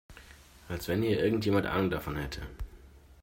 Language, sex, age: German, male, 30-39